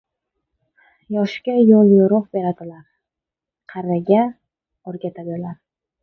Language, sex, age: Uzbek, female, 30-39